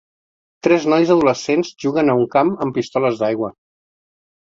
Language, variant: Catalan, Central